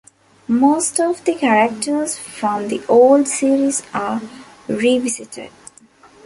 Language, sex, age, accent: English, female, 19-29, India and South Asia (India, Pakistan, Sri Lanka)